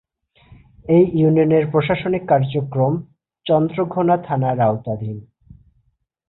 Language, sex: Bengali, male